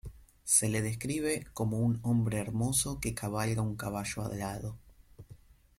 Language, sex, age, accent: Spanish, male, 30-39, Rioplatense: Argentina, Uruguay, este de Bolivia, Paraguay